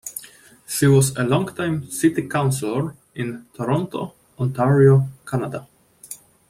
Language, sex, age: English, male, 19-29